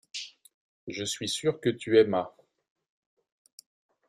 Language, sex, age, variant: French, male, 50-59, Français de métropole